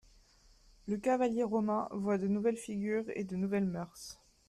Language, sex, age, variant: French, female, 19-29, Français de métropole